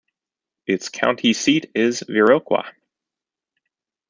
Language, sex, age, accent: English, male, 30-39, United States English